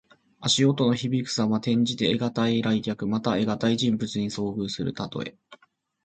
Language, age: Japanese, 30-39